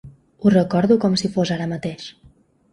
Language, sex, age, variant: Catalan, female, 19-29, Balear